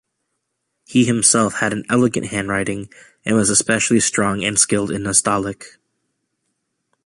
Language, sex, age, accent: English, male, 19-29, United States English